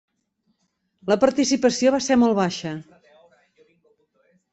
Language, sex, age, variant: Catalan, female, 50-59, Central